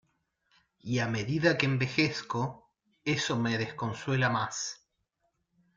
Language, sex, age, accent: Spanish, male, 30-39, Rioplatense: Argentina, Uruguay, este de Bolivia, Paraguay